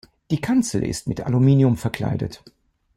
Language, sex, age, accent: German, male, 70-79, Deutschland Deutsch